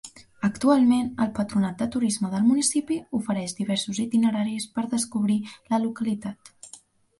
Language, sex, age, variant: Catalan, female, under 19, Central